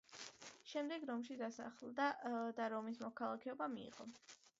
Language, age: Georgian, under 19